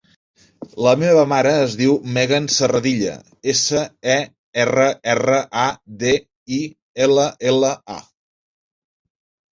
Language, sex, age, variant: Catalan, male, 19-29, Central